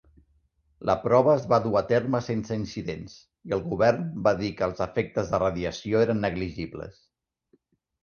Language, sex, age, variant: Catalan, male, 40-49, Central